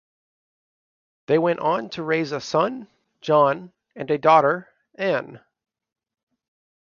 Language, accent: English, United States English